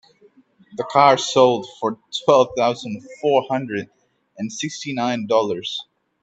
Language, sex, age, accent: English, male, 19-29, Australian English